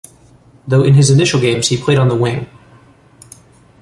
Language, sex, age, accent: English, male, 30-39, United States English